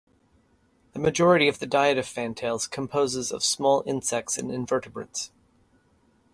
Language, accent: English, United States English